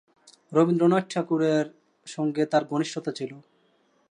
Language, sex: Bengali, male